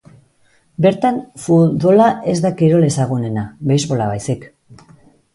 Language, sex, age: Basque, female, 40-49